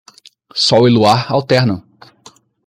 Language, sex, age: Portuguese, male, 19-29